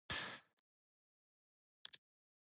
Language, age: Japanese, 19-29